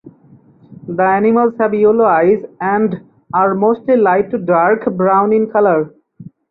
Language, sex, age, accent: English, male, 19-29, England English